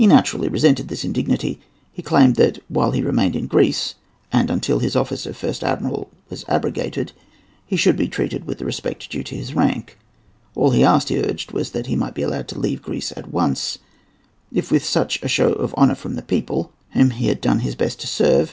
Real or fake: real